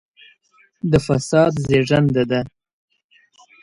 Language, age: Pashto, 19-29